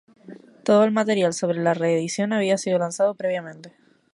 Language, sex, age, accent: Spanish, female, 19-29, España: Islas Canarias